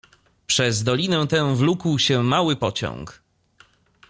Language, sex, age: Polish, male, 30-39